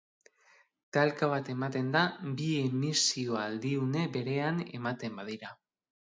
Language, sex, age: Basque, male, 30-39